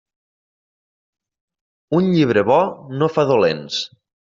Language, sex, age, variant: Catalan, male, 19-29, Nord-Occidental